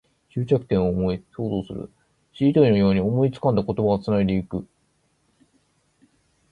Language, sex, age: Japanese, male, 19-29